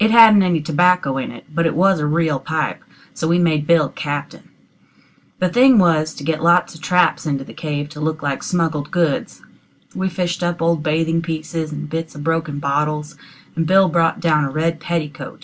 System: none